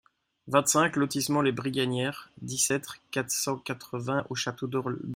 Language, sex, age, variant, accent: French, male, 19-29, Français d'Europe, Français de Belgique